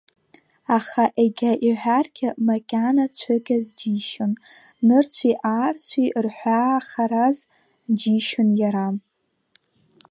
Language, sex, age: Abkhazian, female, under 19